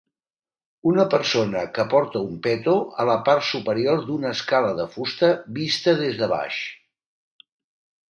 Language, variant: Catalan, Nord-Occidental